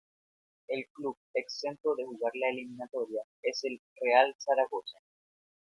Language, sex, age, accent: Spanish, male, 19-29, Caribe: Cuba, Venezuela, Puerto Rico, República Dominicana, Panamá, Colombia caribeña, México caribeño, Costa del golfo de México